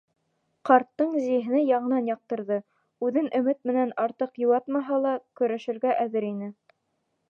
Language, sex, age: Bashkir, female, 19-29